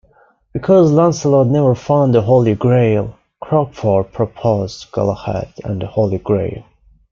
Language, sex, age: English, male, 19-29